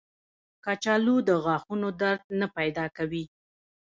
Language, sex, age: Pashto, female, 30-39